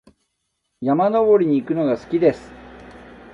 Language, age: Japanese, 60-69